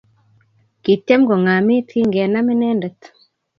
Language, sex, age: Kalenjin, female, 19-29